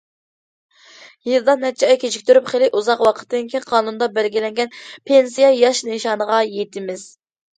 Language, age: Uyghur, 19-29